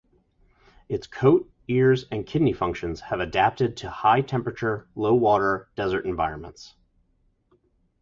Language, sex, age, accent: English, male, 30-39, United States English